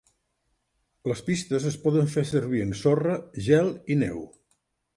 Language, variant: Catalan, Central